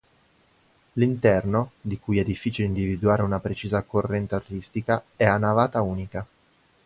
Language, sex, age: Italian, male, 19-29